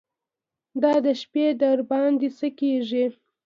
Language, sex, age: Pashto, female, 19-29